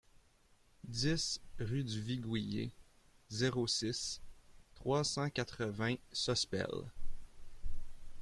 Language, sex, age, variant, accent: French, male, 30-39, Français d'Amérique du Nord, Français du Canada